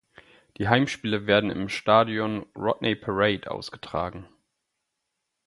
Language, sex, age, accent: German, male, 30-39, Deutschland Deutsch